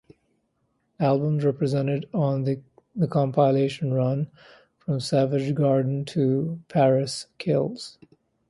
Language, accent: English, India and South Asia (India, Pakistan, Sri Lanka)